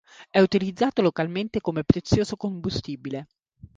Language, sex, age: Italian, female, 40-49